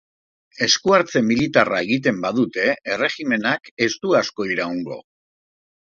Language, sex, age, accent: Basque, male, 50-59, Erdialdekoa edo Nafarra (Gipuzkoa, Nafarroa)